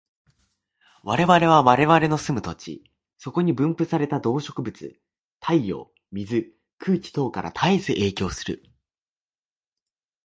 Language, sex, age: Japanese, male, 19-29